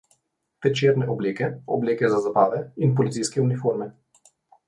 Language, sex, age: Slovenian, male, 19-29